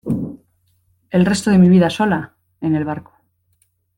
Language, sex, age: Spanish, female, 30-39